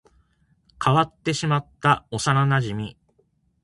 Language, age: Japanese, 50-59